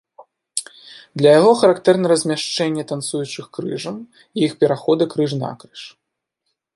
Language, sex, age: Belarusian, male, 19-29